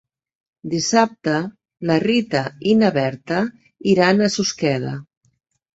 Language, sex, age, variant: Catalan, female, 50-59, Central